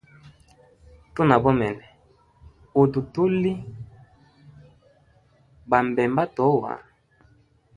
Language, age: Hemba, 19-29